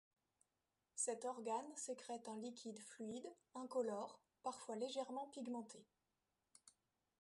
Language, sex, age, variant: French, female, 30-39, Français de métropole